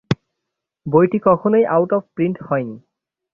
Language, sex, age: Bengali, male, 19-29